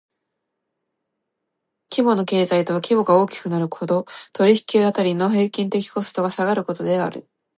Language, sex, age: Japanese, female, 19-29